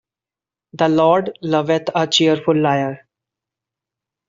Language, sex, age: English, male, 19-29